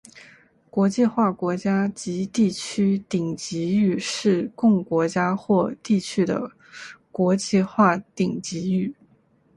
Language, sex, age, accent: Chinese, female, 19-29, 出生地：广东省